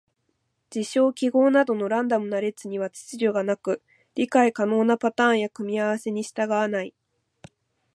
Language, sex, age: Japanese, female, 19-29